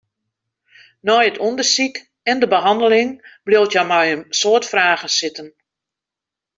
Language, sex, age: Western Frisian, female, 60-69